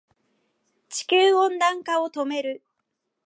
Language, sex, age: Japanese, female, 19-29